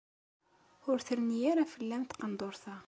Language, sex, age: Kabyle, female, 30-39